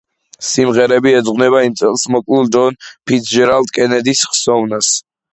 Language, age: Georgian, under 19